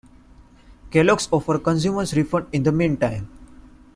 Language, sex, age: English, male, 19-29